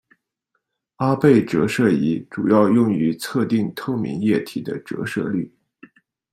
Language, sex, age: Chinese, male, 40-49